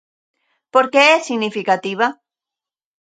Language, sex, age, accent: Galician, female, 30-39, Central (gheada)